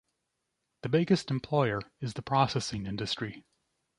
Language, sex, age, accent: English, male, 30-39, United States English